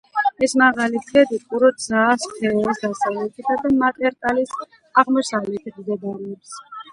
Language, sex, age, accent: Georgian, female, 40-49, ჩვეულებრივი